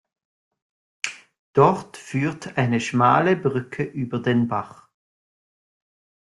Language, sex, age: German, male, 40-49